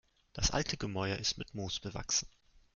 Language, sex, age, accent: German, male, 19-29, Deutschland Deutsch